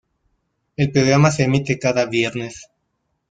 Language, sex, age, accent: Spanish, male, 19-29, México